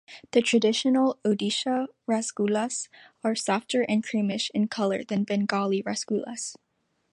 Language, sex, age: English, female, under 19